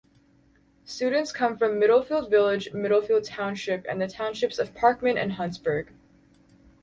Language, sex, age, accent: English, female, 19-29, Canadian English